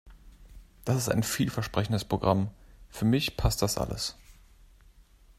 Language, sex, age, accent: German, male, 19-29, Deutschland Deutsch